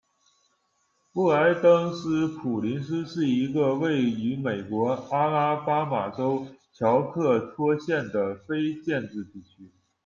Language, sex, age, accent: Chinese, male, 19-29, 出生地：辽宁省